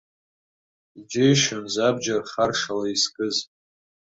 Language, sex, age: Abkhazian, male, under 19